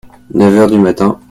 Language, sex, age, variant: French, male, 19-29, Français de métropole